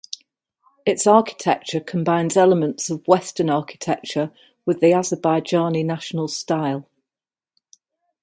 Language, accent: English, England English